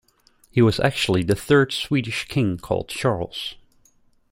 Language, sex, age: English, male, 30-39